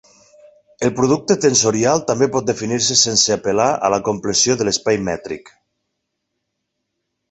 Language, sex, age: Catalan, male, 40-49